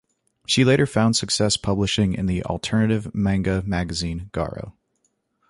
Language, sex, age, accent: English, male, 19-29, United States English